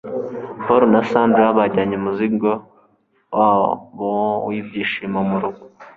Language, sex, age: Kinyarwanda, male, 19-29